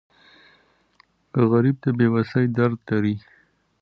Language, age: Pashto, 30-39